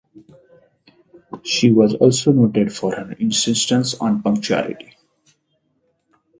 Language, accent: English, India and South Asia (India, Pakistan, Sri Lanka)